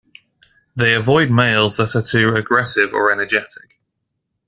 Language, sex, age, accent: English, male, 19-29, England English